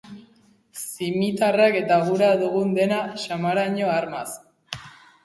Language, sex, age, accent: Basque, female, 90+, Erdialdekoa edo Nafarra (Gipuzkoa, Nafarroa)